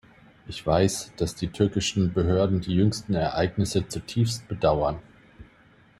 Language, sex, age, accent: German, male, 40-49, Deutschland Deutsch